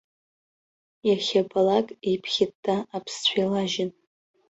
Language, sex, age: Abkhazian, female, under 19